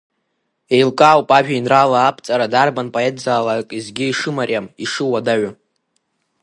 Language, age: Abkhazian, under 19